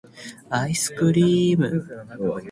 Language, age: Japanese, 19-29